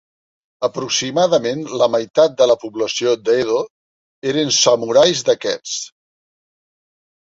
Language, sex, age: Catalan, male, 50-59